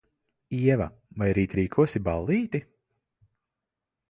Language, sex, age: Latvian, male, 19-29